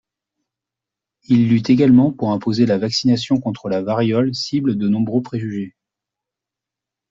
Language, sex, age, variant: French, male, 40-49, Français de métropole